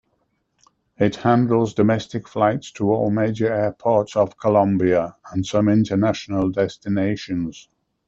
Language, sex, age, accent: English, male, 70-79, England English